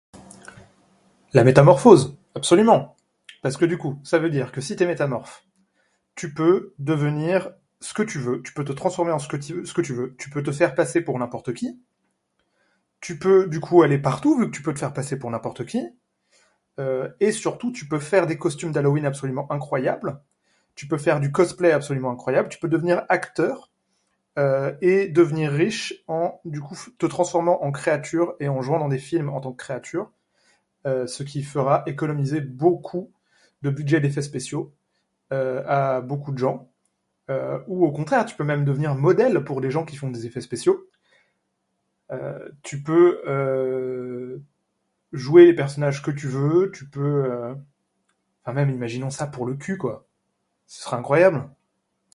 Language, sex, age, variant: French, male, 19-29, Français de métropole